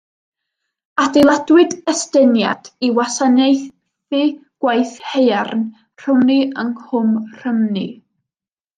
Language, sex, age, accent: Welsh, female, under 19, Y Deyrnas Unedig Cymraeg